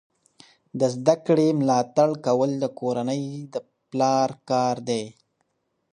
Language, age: Pashto, 19-29